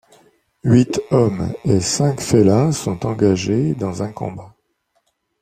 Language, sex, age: French, male, 50-59